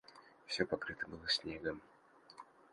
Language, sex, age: Russian, male, 19-29